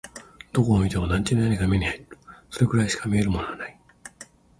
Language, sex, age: Japanese, male, 50-59